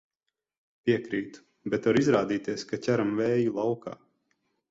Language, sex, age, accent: Latvian, male, 30-39, Riga; Dzimtā valoda; nav